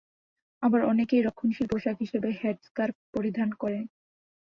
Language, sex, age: Bengali, female, 19-29